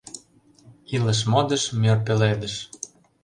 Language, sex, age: Mari, male, 19-29